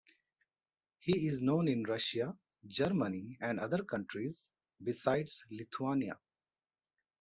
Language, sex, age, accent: English, male, 40-49, India and South Asia (India, Pakistan, Sri Lanka)